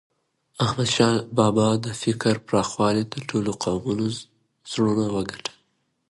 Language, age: Pashto, 19-29